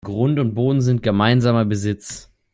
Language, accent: German, Deutschland Deutsch